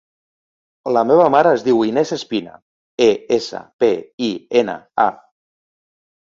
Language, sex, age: Catalan, male, 50-59